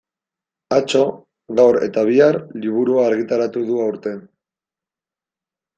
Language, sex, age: Basque, male, 19-29